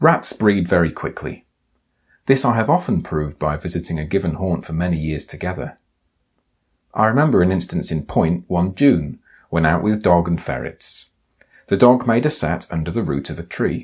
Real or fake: real